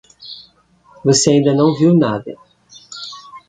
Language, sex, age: Portuguese, male, 19-29